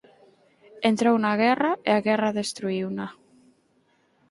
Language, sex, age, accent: Galician, female, 19-29, Atlántico (seseo e gheada)